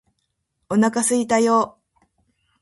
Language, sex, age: Japanese, female, 50-59